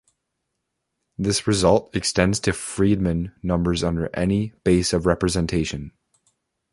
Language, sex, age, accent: English, male, 19-29, United States English